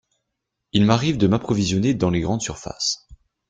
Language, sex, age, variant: French, male, 19-29, Français de métropole